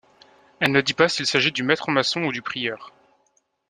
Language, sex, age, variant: French, male, 19-29, Français de métropole